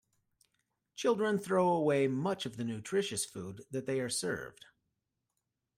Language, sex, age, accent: English, male, 40-49, United States English